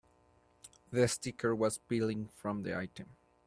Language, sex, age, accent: English, male, 19-29, United States English